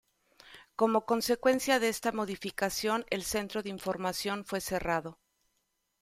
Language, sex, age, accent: Spanish, female, 40-49, México